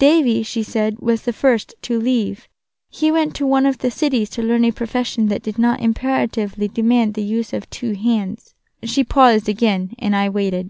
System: none